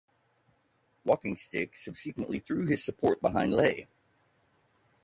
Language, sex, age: English, male, 40-49